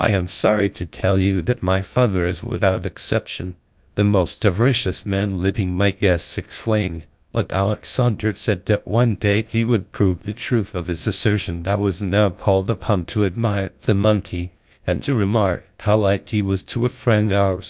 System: TTS, GlowTTS